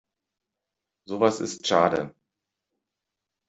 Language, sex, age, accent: German, male, 40-49, Deutschland Deutsch